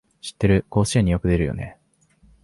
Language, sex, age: Japanese, male, 19-29